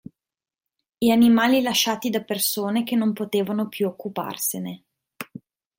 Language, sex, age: Italian, female, 30-39